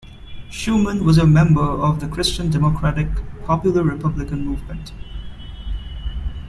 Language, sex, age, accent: English, male, 19-29, India and South Asia (India, Pakistan, Sri Lanka)